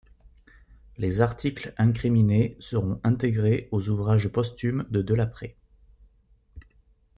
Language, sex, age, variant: French, male, 30-39, Français de métropole